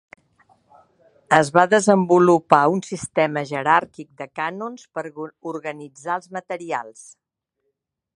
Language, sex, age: Catalan, female, 60-69